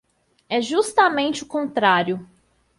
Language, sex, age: Portuguese, female, 30-39